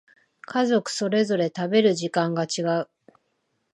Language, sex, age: Japanese, female, 40-49